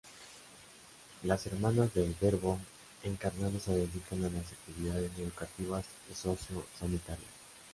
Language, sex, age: Spanish, male, 19-29